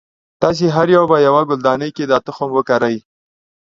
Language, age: Pashto, 30-39